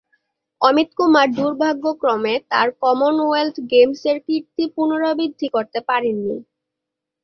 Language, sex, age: Bengali, female, 19-29